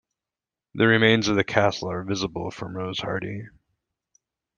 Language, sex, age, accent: English, male, 40-49, United States English